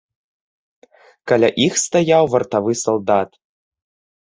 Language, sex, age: Belarusian, male, 19-29